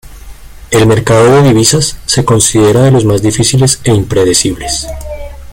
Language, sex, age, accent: Spanish, male, 30-39, Andino-Pacífico: Colombia, Perú, Ecuador, oeste de Bolivia y Venezuela andina